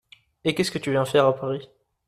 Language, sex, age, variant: French, male, 19-29, Français d'Europe